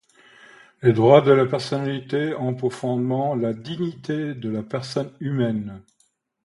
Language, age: French, 50-59